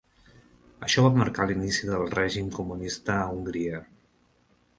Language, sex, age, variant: Catalan, male, 50-59, Central